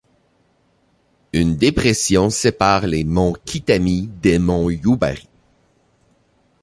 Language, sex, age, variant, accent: French, male, 30-39, Français d'Amérique du Nord, Français du Canada